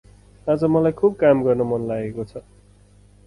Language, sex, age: Nepali, male, 30-39